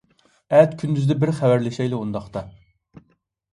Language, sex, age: Uyghur, male, 19-29